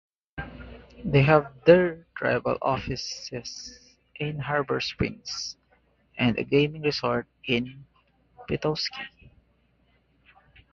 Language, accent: English, United States English